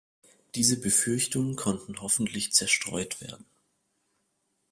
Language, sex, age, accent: German, male, 19-29, Deutschland Deutsch